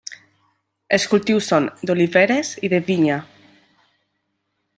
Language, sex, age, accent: Catalan, female, 19-29, valencià